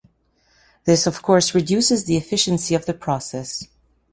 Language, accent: English, Canadian English